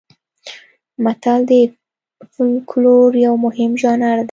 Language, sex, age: Pashto, female, 19-29